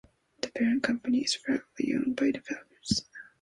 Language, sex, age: English, female, under 19